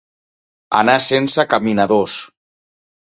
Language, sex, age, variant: Catalan, male, 40-49, Central